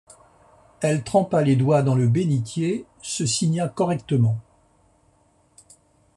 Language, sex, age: French, male, 60-69